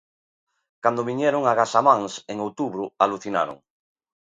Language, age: Galician, 40-49